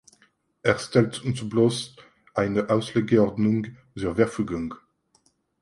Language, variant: French, Français de métropole